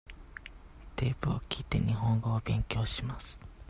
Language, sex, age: Japanese, male, 19-29